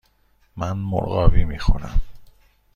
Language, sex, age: Persian, male, 30-39